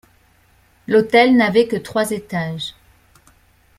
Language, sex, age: French, female, 40-49